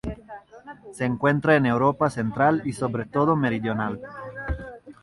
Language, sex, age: Spanish, male, 19-29